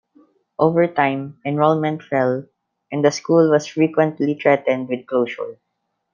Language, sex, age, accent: English, male, under 19, Filipino